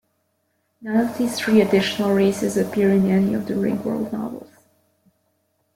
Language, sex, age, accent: English, female, 19-29, United States English